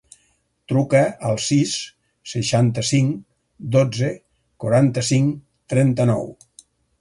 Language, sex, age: Catalan, male, 60-69